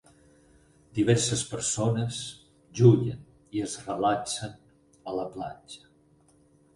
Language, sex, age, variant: Catalan, male, 60-69, Balear